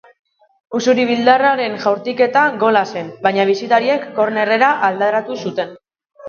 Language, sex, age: Basque, female, 30-39